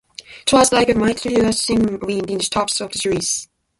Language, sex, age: English, female, 19-29